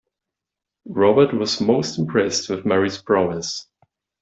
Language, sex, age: English, male, 19-29